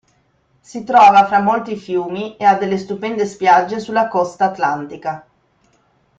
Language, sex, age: Italian, female, 40-49